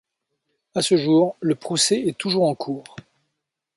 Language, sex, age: French, male, 50-59